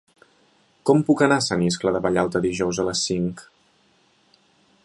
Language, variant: Catalan, Central